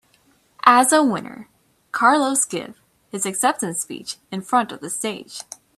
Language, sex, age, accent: English, female, 19-29, United States English